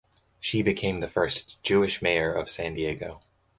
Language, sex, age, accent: English, male, 19-29, United States English